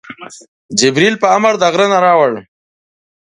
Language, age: Pashto, 30-39